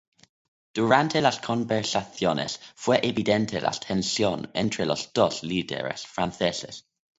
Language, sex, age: Spanish, male, under 19